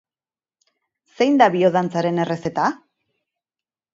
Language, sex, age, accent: Basque, female, 40-49, Erdialdekoa edo Nafarra (Gipuzkoa, Nafarroa)